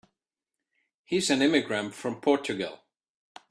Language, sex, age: English, male, 30-39